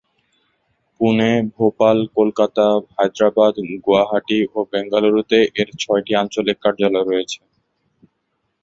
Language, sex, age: Bengali, male, 19-29